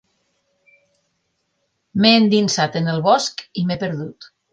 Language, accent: Catalan, Lleidatà